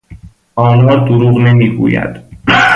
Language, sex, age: Persian, male, 19-29